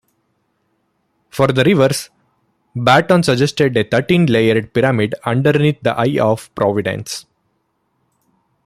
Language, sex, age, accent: English, male, 30-39, India and South Asia (India, Pakistan, Sri Lanka)